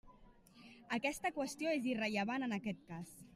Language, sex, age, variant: Catalan, female, 19-29, Central